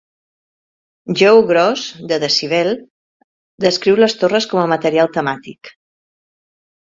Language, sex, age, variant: Catalan, female, 50-59, Central